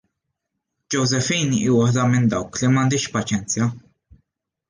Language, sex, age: Maltese, male, 19-29